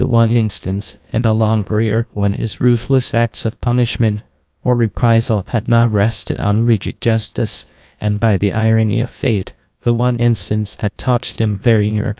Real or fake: fake